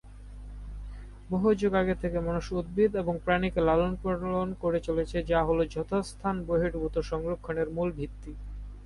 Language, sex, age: Bengali, male, under 19